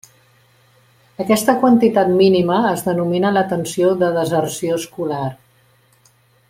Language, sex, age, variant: Catalan, female, 50-59, Central